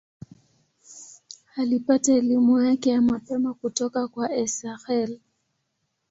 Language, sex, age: Swahili, female, 19-29